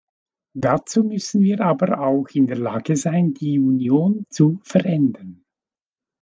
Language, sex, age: German, male, 60-69